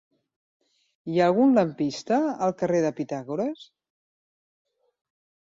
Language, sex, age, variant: Catalan, female, 40-49, Central